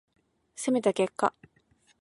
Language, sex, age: Japanese, female, 19-29